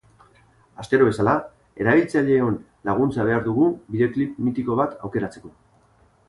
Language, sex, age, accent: Basque, male, 40-49, Erdialdekoa edo Nafarra (Gipuzkoa, Nafarroa)